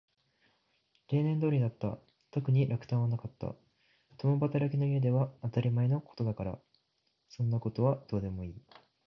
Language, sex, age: Japanese, male, 19-29